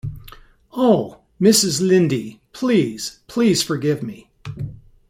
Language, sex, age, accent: English, male, 60-69, United States English